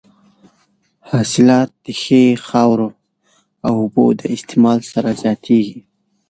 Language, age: Pashto, 19-29